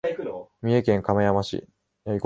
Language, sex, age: Japanese, male, 19-29